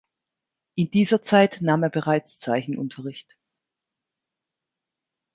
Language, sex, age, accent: German, female, 50-59, Deutschland Deutsch